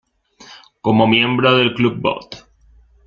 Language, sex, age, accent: Spanish, male, 19-29, España: Centro-Sur peninsular (Madrid, Toledo, Castilla-La Mancha)